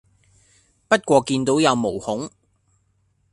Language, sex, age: Cantonese, male, 19-29